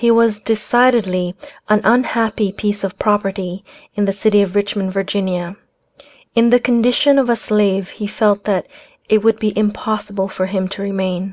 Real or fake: real